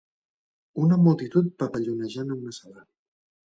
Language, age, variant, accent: Catalan, 30-39, Central, central